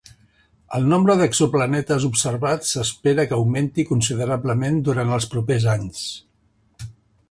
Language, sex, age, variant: Catalan, male, 60-69, Central